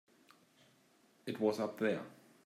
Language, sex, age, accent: English, male, 30-39, England English